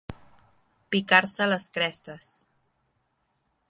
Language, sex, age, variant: Catalan, female, 19-29, Central